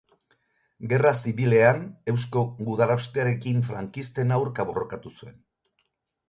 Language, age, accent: Basque, 60-69, Erdialdekoa edo Nafarra (Gipuzkoa, Nafarroa)